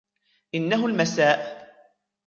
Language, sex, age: Arabic, male, 19-29